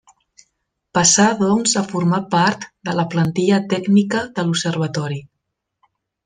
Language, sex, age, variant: Catalan, female, 40-49, Central